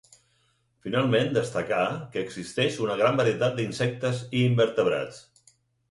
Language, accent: Catalan, Barcelona